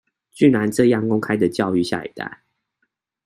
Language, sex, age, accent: Chinese, male, 30-39, 出生地：臺北市